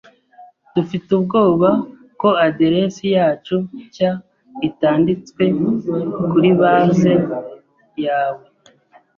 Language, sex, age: Kinyarwanda, male, 30-39